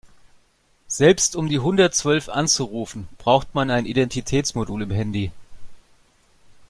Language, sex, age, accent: German, male, 40-49, Deutschland Deutsch